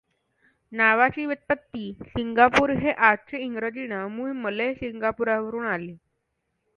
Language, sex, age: Marathi, female, under 19